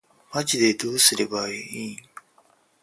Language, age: Japanese, 50-59